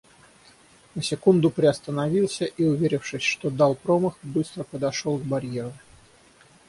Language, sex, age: Russian, male, 30-39